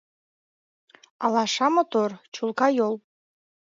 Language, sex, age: Mari, female, 19-29